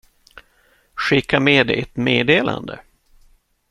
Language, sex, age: Swedish, male, 50-59